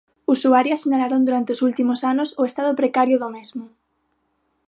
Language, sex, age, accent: Galician, female, under 19, Normativo (estándar); Neofalante